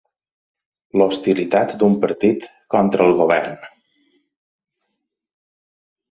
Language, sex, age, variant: Catalan, male, 40-49, Balear